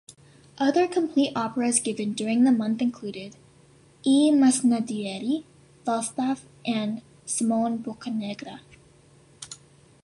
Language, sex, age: English, female, under 19